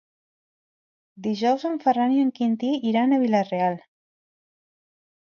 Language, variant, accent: Catalan, Central, central